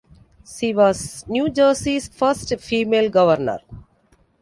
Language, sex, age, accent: English, female, 40-49, India and South Asia (India, Pakistan, Sri Lanka)